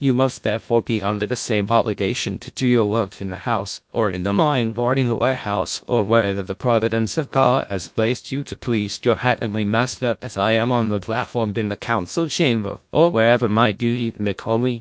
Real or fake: fake